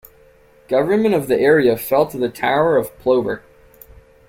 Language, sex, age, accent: English, male, under 19, Canadian English